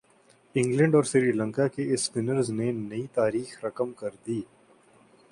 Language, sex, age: Urdu, male, 19-29